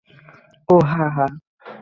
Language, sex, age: Bengali, male, 19-29